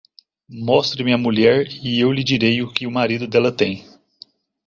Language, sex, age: Portuguese, male, 30-39